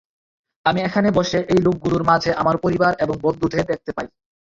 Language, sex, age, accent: Bengali, male, 19-29, Bangladeshi; শুদ্ধ বাংলা